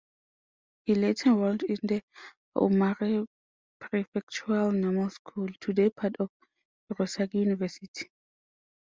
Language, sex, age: English, female, 19-29